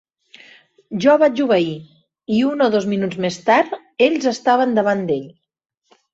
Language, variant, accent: Catalan, Central, central